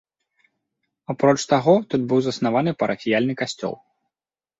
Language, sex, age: Belarusian, male, 30-39